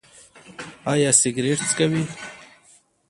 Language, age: Pashto, 19-29